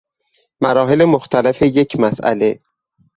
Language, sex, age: Persian, male, 30-39